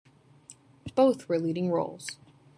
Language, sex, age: English, female, 19-29